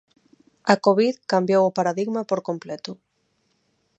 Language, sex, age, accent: Galician, female, 30-39, Normativo (estándar); Neofalante